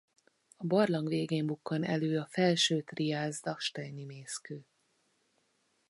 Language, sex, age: Hungarian, female, 40-49